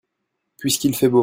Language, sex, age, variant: French, male, 19-29, Français de métropole